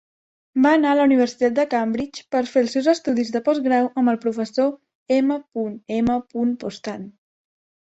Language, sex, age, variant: Catalan, female, under 19, Central